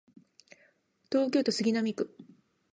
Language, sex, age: Japanese, female, 19-29